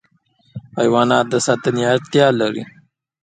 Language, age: Pashto, 19-29